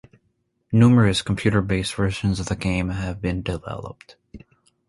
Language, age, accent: English, 19-29, United States English